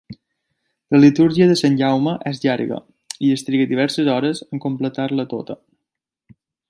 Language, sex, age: Catalan, male, 30-39